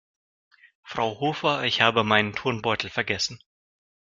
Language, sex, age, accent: German, male, 19-29, Russisch Deutsch